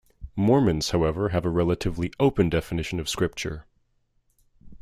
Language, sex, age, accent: English, male, 19-29, United States English